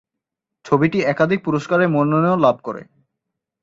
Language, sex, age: Bengali, male, 19-29